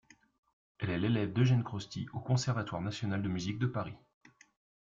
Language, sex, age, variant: French, male, 30-39, Français de métropole